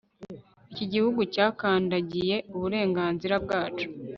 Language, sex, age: Kinyarwanda, female, 19-29